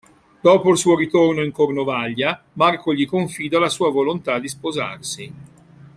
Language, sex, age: Italian, male, 60-69